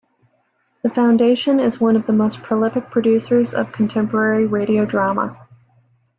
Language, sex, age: English, female, 30-39